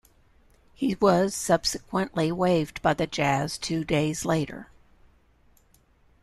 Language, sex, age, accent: English, female, 60-69, United States English